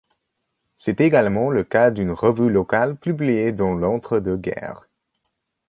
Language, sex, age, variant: French, male, 19-29, Français de métropole